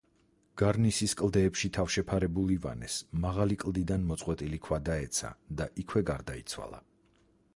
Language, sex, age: Georgian, male, 40-49